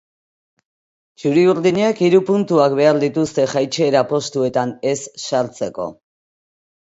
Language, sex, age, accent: Basque, female, 50-59, Mendebalekoa (Araba, Bizkaia, Gipuzkoako mendebaleko herri batzuk)